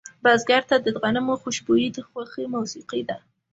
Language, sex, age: Pashto, female, under 19